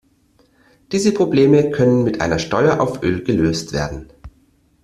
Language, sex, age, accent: German, male, 30-39, Deutschland Deutsch